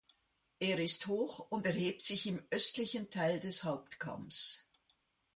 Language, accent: German, Schweizerdeutsch